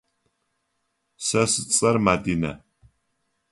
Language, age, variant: Adyghe, 60-69, Адыгабзэ (Кирил, пстэумэ зэдыряе)